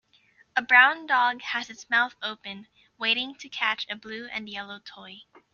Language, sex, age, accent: English, female, 19-29, United States English